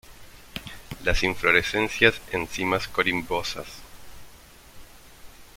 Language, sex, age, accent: Spanish, male, 30-39, Rioplatense: Argentina, Uruguay, este de Bolivia, Paraguay